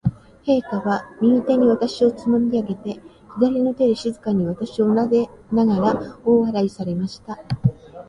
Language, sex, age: Japanese, female, 60-69